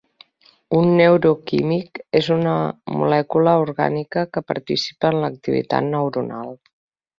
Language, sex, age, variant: Catalan, female, 40-49, Central